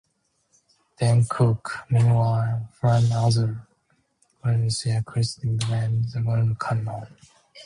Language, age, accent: English, 19-29, United States English